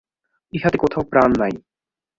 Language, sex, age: Bengali, male, under 19